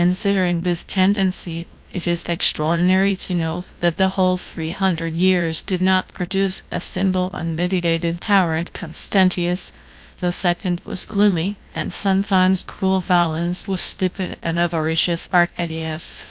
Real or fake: fake